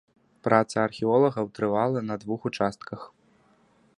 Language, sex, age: Belarusian, male, 19-29